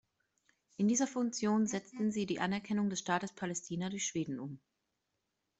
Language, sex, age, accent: German, female, 30-39, Deutschland Deutsch